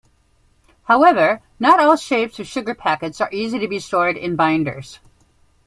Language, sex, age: English, female, 60-69